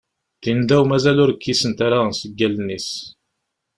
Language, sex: Kabyle, male